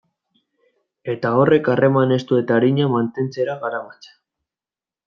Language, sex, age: Basque, male, 19-29